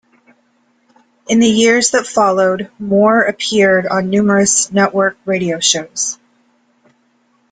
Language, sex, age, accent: English, female, 40-49, United States English